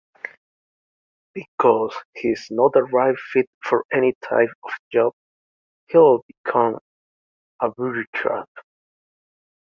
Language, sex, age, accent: English, male, 19-29, United States English